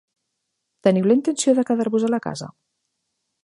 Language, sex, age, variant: Catalan, female, 40-49, Central